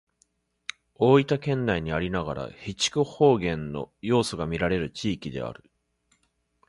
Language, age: Japanese, 40-49